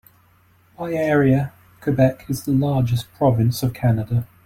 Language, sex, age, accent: English, male, 30-39, England English